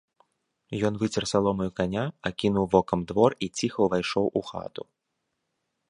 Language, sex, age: Belarusian, male, 19-29